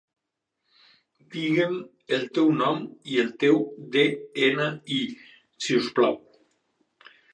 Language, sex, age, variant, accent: Catalan, male, 50-59, Valencià central, valencià